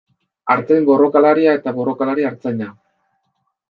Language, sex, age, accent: Basque, male, 19-29, Mendebalekoa (Araba, Bizkaia, Gipuzkoako mendebaleko herri batzuk)